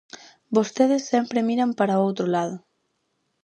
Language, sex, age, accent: Galician, female, under 19, Central (gheada)